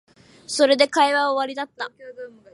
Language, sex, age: Japanese, female, under 19